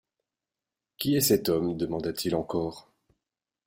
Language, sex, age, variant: French, male, 40-49, Français de métropole